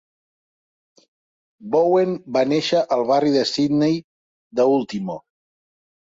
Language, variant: Catalan, Central